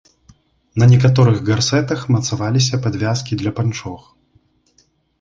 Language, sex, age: Belarusian, male, 19-29